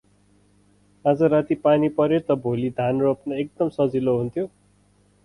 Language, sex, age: Nepali, male, 30-39